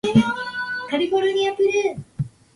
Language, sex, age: Japanese, female, 19-29